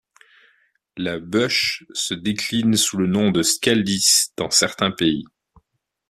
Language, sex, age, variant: French, male, 30-39, Français de métropole